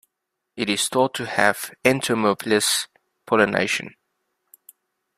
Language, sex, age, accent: English, male, 30-39, Southern African (South Africa, Zimbabwe, Namibia)